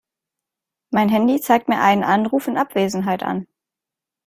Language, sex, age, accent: German, female, 19-29, Deutschland Deutsch